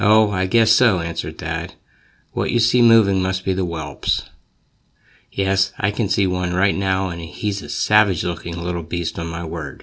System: none